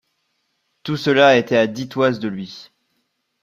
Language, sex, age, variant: French, male, 19-29, Français de métropole